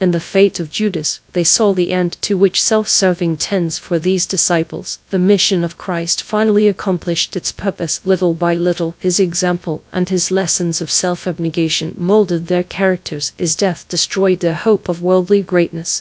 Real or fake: fake